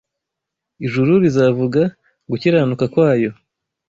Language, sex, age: Kinyarwanda, male, 19-29